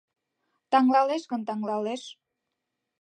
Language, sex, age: Mari, female, under 19